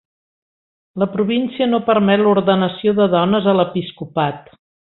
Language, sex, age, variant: Catalan, female, 60-69, Central